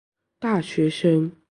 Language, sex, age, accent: Chinese, male, under 19, 出生地：江西省